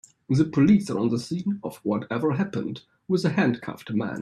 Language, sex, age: English, male, 19-29